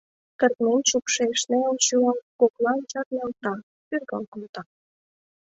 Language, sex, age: Mari, female, 19-29